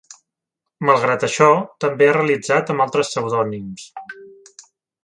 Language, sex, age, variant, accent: Catalan, male, 30-39, Central, central